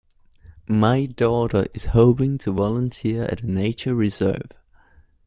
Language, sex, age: English, male, 19-29